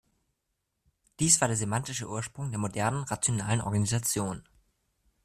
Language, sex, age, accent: German, male, under 19, Deutschland Deutsch